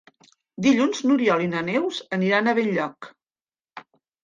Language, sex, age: Catalan, female, 50-59